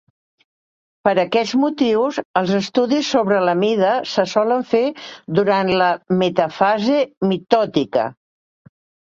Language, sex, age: Catalan, female, 60-69